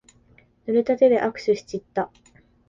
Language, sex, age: Japanese, female, 19-29